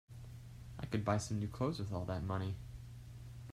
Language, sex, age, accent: English, male, 19-29, United States English